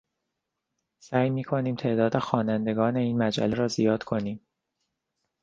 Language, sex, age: Persian, male, 30-39